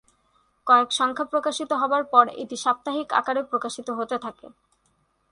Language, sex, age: Bengali, female, 19-29